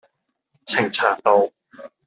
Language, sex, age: Cantonese, male, 19-29